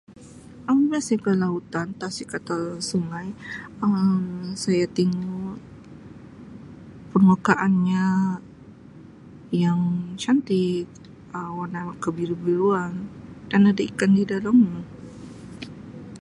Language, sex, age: Sabah Malay, female, 40-49